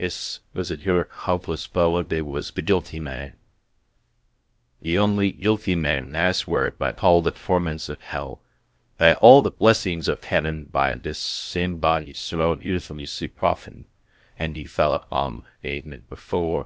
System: TTS, VITS